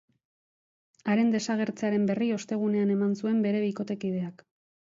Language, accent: Basque, Erdialdekoa edo Nafarra (Gipuzkoa, Nafarroa)